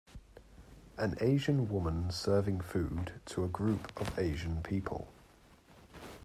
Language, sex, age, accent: English, male, 30-39, England English